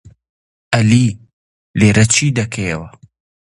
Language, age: Central Kurdish, 19-29